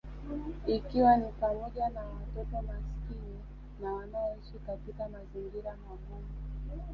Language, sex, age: Swahili, female, 30-39